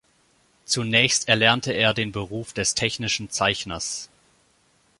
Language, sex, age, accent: German, male, 19-29, Deutschland Deutsch